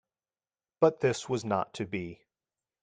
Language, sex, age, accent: English, male, 30-39, United States English